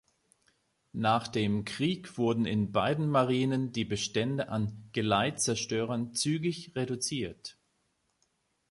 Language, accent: German, Deutschland Deutsch